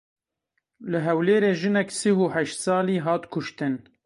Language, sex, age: Kurdish, male, 30-39